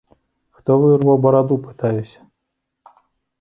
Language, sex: Belarusian, male